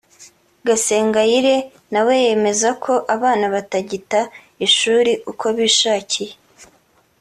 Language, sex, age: Kinyarwanda, female, 19-29